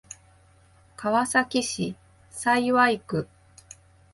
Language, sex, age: Japanese, female, 30-39